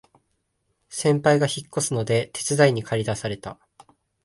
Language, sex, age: Japanese, male, 19-29